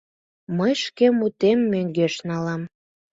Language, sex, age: Mari, female, under 19